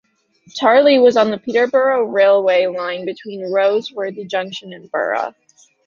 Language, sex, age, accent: English, female, 19-29, United States English